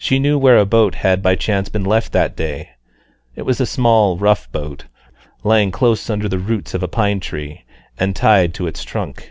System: none